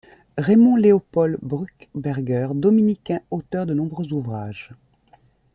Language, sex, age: French, female, 50-59